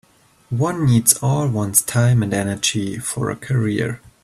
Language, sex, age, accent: English, male, 30-39, England English